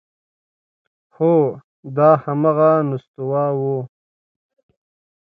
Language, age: Pashto, 19-29